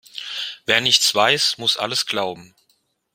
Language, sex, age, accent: German, male, 50-59, Deutschland Deutsch